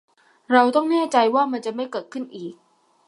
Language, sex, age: Thai, female, 19-29